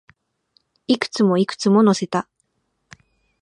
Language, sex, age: Japanese, female, 19-29